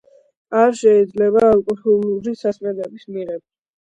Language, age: Georgian, under 19